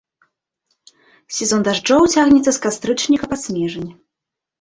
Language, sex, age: Belarusian, female, 19-29